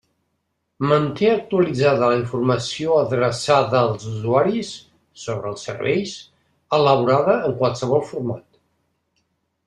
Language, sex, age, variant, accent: Catalan, male, 60-69, Central, central